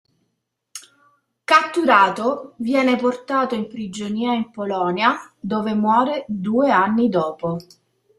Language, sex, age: Italian, male, 30-39